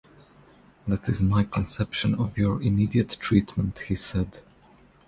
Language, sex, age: English, male, 30-39